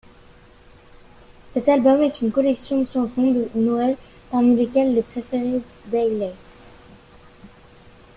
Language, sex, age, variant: French, female, under 19, Français de métropole